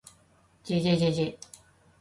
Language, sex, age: Japanese, female, 30-39